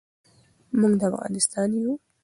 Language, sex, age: Pashto, female, 19-29